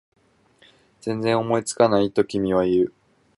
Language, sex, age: Japanese, male, 19-29